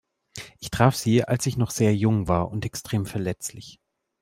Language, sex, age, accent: German, male, 30-39, Deutschland Deutsch